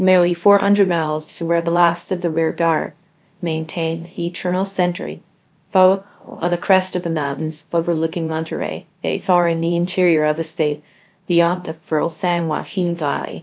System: TTS, VITS